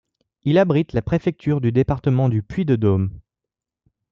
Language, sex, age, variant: French, male, 19-29, Français de métropole